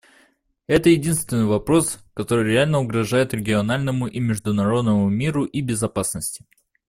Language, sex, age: Russian, male, under 19